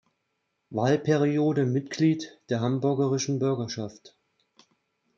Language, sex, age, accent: German, male, 40-49, Deutschland Deutsch